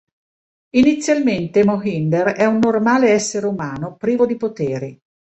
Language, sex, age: Italian, female, 50-59